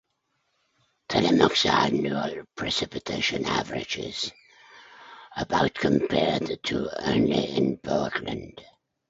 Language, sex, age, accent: English, male, 70-79, Scottish English